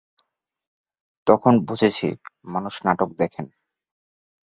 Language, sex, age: Bengali, male, 19-29